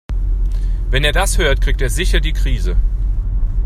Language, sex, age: German, male, 30-39